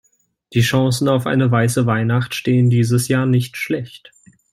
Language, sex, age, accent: German, male, 19-29, Deutschland Deutsch